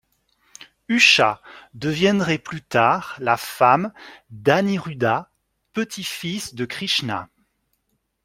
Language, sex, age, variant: French, male, 40-49, Français de métropole